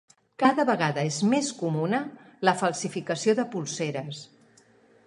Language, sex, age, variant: Catalan, female, 50-59, Central